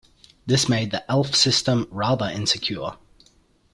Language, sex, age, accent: English, male, 19-29, Australian English